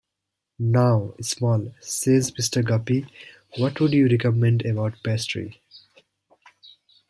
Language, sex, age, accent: English, male, 19-29, United States English